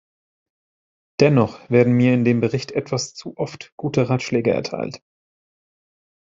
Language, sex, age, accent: German, male, 30-39, Deutschland Deutsch